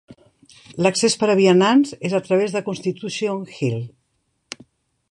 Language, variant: Catalan, Central